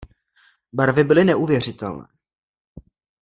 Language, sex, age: Czech, male, 19-29